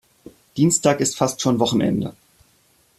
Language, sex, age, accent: German, male, 30-39, Deutschland Deutsch